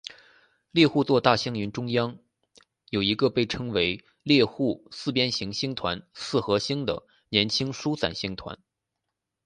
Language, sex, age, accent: Chinese, male, 19-29, 出生地：山东省